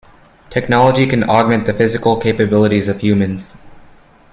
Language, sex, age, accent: English, male, under 19, United States English